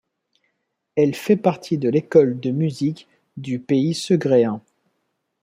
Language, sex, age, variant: French, male, 30-39, Français de métropole